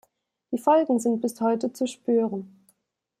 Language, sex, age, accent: German, female, 19-29, Deutschland Deutsch